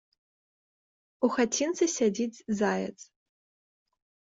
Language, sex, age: Belarusian, female, 19-29